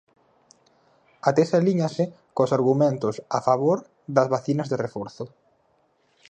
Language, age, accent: Galician, 19-29, Oriental (común en zona oriental)